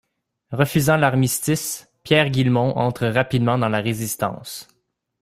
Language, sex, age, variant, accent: French, male, 19-29, Français d'Amérique du Nord, Français du Canada